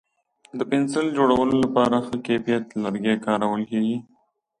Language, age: Pashto, 19-29